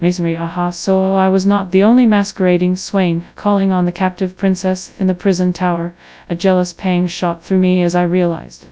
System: TTS, FastPitch